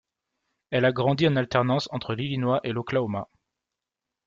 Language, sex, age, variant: French, male, 19-29, Français de métropole